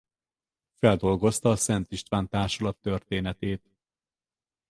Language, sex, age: Hungarian, male, 50-59